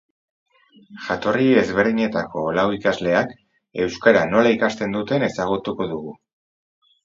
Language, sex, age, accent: Basque, male, 40-49, Erdialdekoa edo Nafarra (Gipuzkoa, Nafarroa)